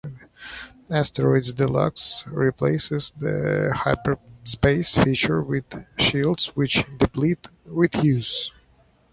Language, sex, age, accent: English, male, 30-39, United States English